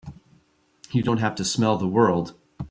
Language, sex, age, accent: English, male, 40-49, United States English